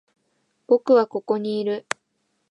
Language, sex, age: Japanese, female, 19-29